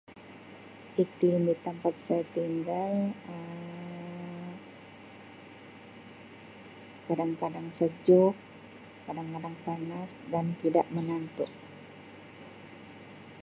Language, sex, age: Sabah Malay, female, 60-69